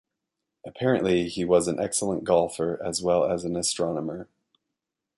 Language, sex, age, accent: English, male, 30-39, United States English